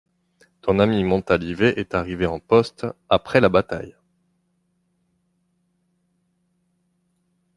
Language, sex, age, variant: French, male, 30-39, Français de métropole